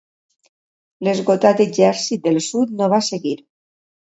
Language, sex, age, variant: Catalan, female, 50-59, Valencià meridional